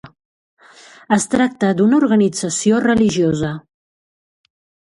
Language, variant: Catalan, Central